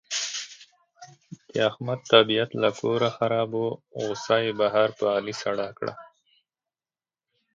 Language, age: Pashto, 30-39